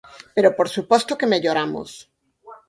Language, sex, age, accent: Galician, female, 50-59, Normativo (estándar)